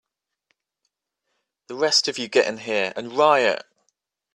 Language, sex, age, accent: English, male, 19-29, England English